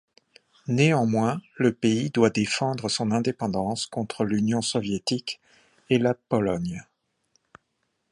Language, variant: French, Français de métropole